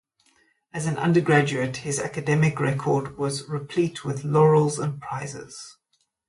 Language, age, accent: English, 30-39, Southern African (South Africa, Zimbabwe, Namibia)